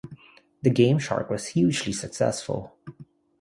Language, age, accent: English, 30-39, Filipino